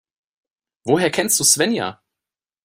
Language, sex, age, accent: German, male, 30-39, Deutschland Deutsch